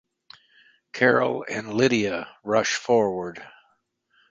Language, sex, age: English, male, 60-69